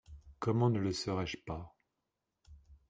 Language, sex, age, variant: French, male, 40-49, Français de métropole